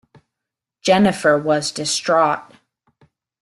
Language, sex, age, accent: English, female, 19-29, United States English